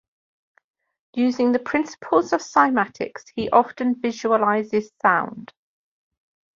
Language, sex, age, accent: English, female, 50-59, England English